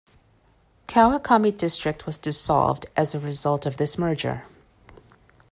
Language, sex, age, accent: English, female, 40-49, United States English